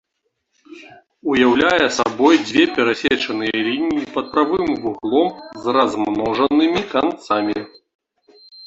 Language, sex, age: Belarusian, male, 30-39